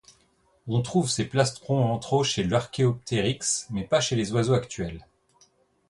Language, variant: French, Français de métropole